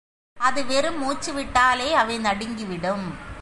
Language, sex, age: Tamil, female, 40-49